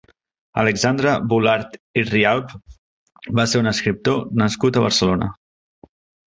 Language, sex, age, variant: Catalan, male, 30-39, Central